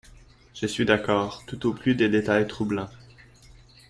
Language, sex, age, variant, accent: French, male, 19-29, Français d'Amérique du Nord, Français du Canada